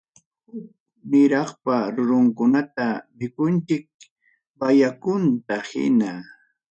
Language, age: Ayacucho Quechua, 60-69